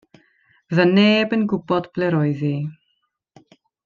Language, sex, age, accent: Welsh, female, 30-39, Y Deyrnas Unedig Cymraeg